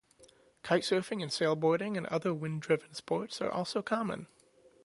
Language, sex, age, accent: English, male, under 19, United States English